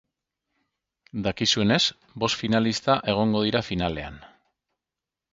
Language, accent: Basque, Mendebalekoa (Araba, Bizkaia, Gipuzkoako mendebaleko herri batzuk)